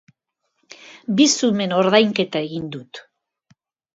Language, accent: Basque, Mendebalekoa (Araba, Bizkaia, Gipuzkoako mendebaleko herri batzuk)